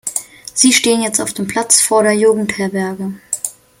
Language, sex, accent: German, male, Deutschland Deutsch